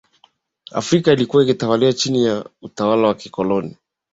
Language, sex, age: Swahili, male, 30-39